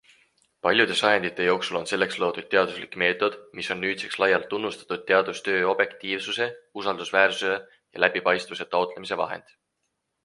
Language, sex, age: Estonian, male, 19-29